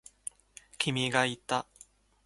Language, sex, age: Japanese, male, 19-29